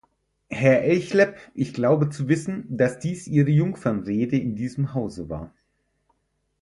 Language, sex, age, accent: German, male, 30-39, Deutschland Deutsch